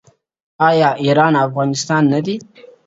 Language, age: Pashto, 19-29